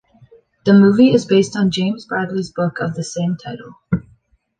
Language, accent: English, Canadian English